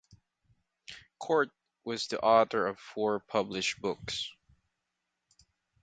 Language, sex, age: English, male, 19-29